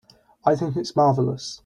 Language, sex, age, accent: English, male, under 19, England English